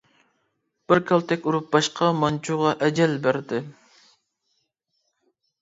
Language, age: Uyghur, 19-29